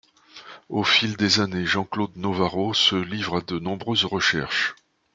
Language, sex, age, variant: French, male, 60-69, Français de métropole